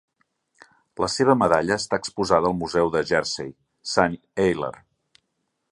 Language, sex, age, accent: Catalan, male, 40-49, gironí